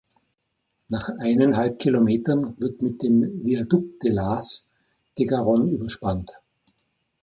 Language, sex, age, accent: German, male, 60-69, Österreichisches Deutsch